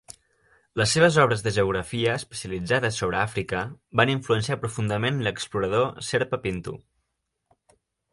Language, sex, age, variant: Catalan, male, 19-29, Central